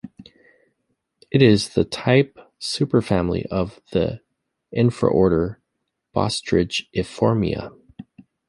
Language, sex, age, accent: English, male, 30-39, United States English